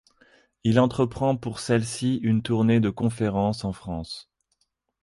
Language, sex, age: French, male, 30-39